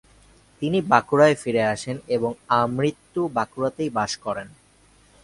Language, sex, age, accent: Bengali, male, 19-29, শুদ্ধ